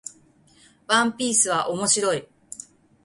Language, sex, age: Japanese, female, 40-49